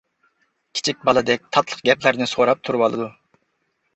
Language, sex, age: Uyghur, male, 40-49